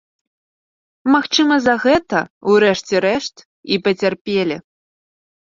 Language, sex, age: Belarusian, female, 19-29